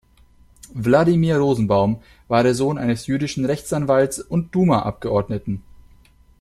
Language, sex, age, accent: German, male, 19-29, Deutschland Deutsch